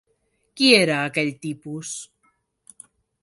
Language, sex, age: Catalan, female, 40-49